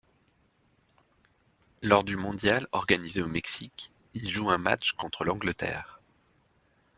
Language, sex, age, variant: French, male, 40-49, Français de métropole